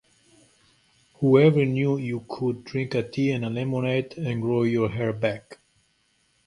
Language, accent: English, United States English; Australian English